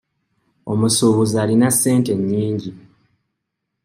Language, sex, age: Ganda, male, 19-29